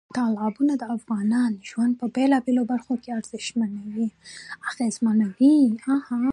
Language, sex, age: Pashto, female, 19-29